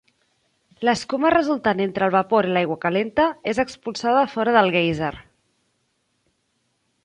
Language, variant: Catalan, Central